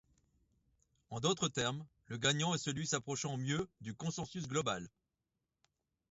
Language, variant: French, Français de métropole